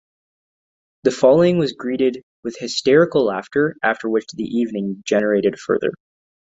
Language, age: English, under 19